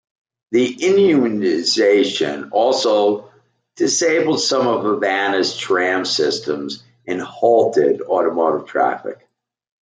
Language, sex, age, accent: English, male, 60-69, United States English